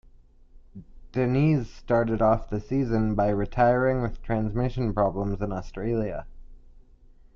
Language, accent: English, Canadian English